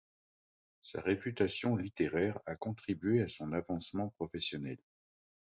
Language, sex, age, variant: French, male, 50-59, Français de métropole